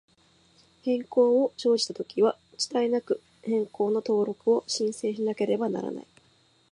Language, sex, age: Japanese, female, 19-29